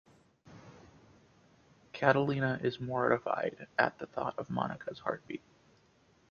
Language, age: English, 19-29